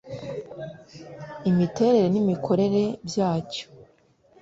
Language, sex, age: Kinyarwanda, female, 19-29